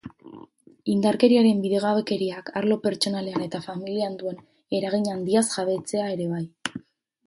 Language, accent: Basque, Erdialdekoa edo Nafarra (Gipuzkoa, Nafarroa)